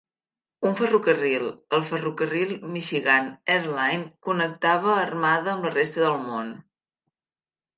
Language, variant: Catalan, Central